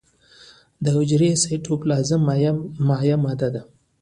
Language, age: Pashto, 19-29